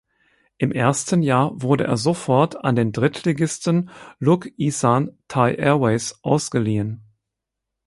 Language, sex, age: German, male, 50-59